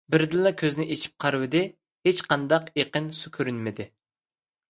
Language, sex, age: Uyghur, male, 30-39